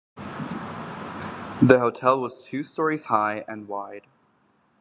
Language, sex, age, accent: English, male, 19-29, United States English